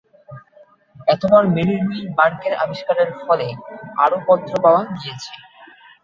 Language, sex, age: Bengali, male, 19-29